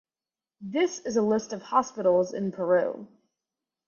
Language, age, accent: English, under 19, United States English